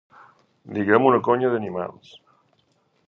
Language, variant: Catalan, Balear